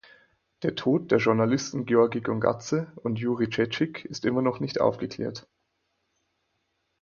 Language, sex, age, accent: German, male, 19-29, Deutschland Deutsch; Österreichisches Deutsch